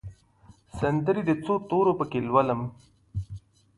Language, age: Pashto, 19-29